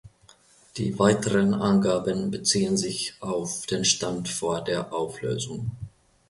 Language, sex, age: German, male, 30-39